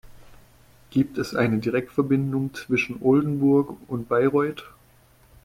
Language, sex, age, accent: German, male, 30-39, Deutschland Deutsch